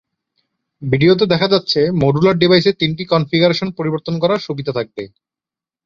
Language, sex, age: Bengali, male, 30-39